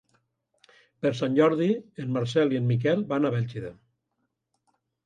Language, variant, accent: Catalan, Valencià central, valencià